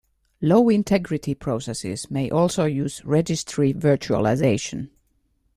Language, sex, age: English, female, 40-49